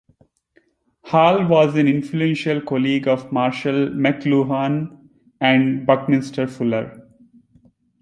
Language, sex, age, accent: English, male, 19-29, India and South Asia (India, Pakistan, Sri Lanka)